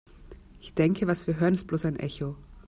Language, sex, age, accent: German, female, 30-39, Österreichisches Deutsch